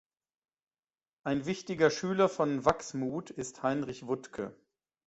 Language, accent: German, Deutschland Deutsch